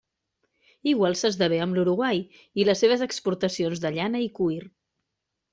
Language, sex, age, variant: Catalan, female, 40-49, Central